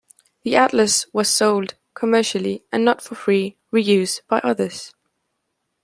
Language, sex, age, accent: English, female, under 19, England English